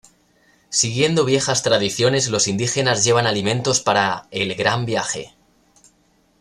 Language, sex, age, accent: Spanish, male, 19-29, España: Norte peninsular (Asturias, Castilla y León, Cantabria, País Vasco, Navarra, Aragón, La Rioja, Guadalajara, Cuenca)